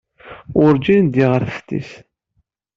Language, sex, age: Kabyle, male, 19-29